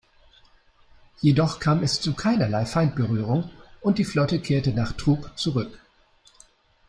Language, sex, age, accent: German, male, 60-69, Deutschland Deutsch